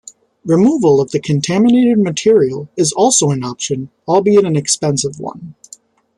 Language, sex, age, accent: English, male, 19-29, United States English